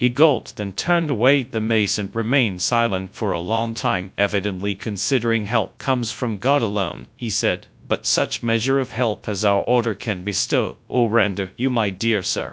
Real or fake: fake